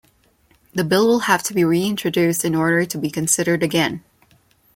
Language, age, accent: English, 19-29, Filipino